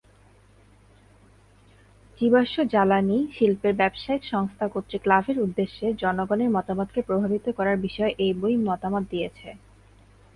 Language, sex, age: Bengali, female, 19-29